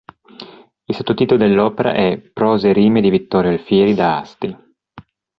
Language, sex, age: Italian, male, 40-49